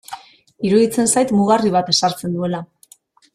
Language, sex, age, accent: Basque, female, 40-49, Mendebalekoa (Araba, Bizkaia, Gipuzkoako mendebaleko herri batzuk)